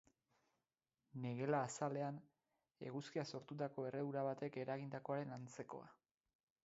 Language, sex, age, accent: Basque, male, 30-39, Mendebalekoa (Araba, Bizkaia, Gipuzkoako mendebaleko herri batzuk)